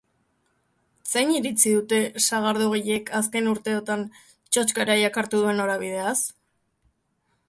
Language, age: Basque, 19-29